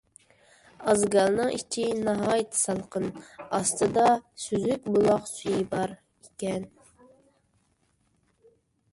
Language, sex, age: Uyghur, female, under 19